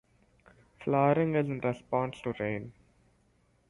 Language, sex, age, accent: English, male, under 19, India and South Asia (India, Pakistan, Sri Lanka)